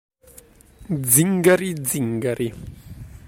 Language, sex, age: Italian, male, 19-29